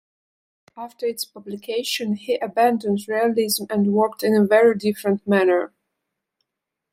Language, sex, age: English, female, 19-29